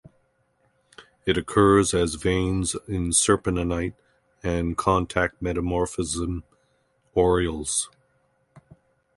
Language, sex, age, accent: English, male, 50-59, Canadian English